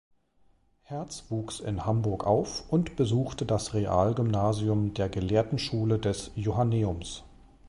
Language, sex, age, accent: German, male, 40-49, Deutschland Deutsch